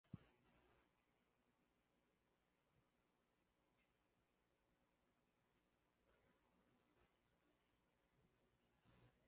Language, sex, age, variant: Swahili, male, 30-39, Kiswahili Sanifu (EA)